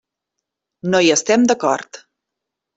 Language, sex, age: Catalan, female, 40-49